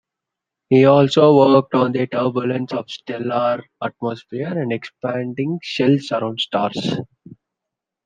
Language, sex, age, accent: English, male, 19-29, India and South Asia (India, Pakistan, Sri Lanka)